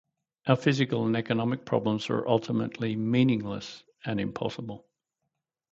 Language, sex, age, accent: English, male, 60-69, Australian English